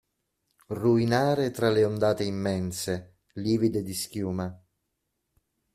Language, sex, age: Italian, male, 50-59